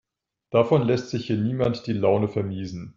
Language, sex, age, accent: German, male, 50-59, Deutschland Deutsch